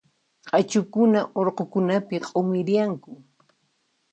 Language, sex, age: Puno Quechua, female, 19-29